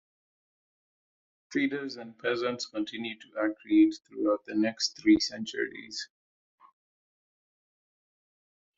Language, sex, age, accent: English, male, 19-29, United States English